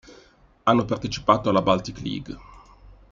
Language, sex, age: Italian, male, 50-59